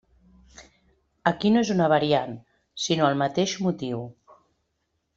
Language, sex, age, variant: Catalan, female, 40-49, Central